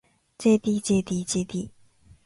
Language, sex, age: Japanese, female, 19-29